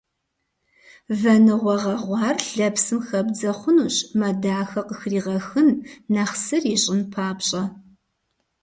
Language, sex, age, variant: Kabardian, female, 40-49, Адыгэбзэ (Къэбэрдей, Кирил, Урысей)